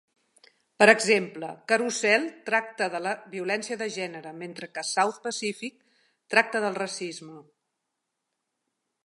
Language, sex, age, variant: Catalan, female, 50-59, Central